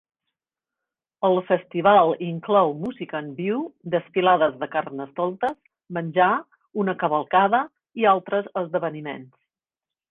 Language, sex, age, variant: Catalan, female, 50-59, Central